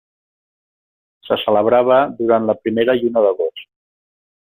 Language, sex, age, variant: Catalan, male, 50-59, Central